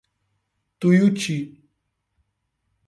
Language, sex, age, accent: Portuguese, male, 19-29, Paulista